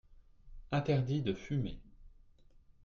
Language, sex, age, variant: French, male, 30-39, Français de métropole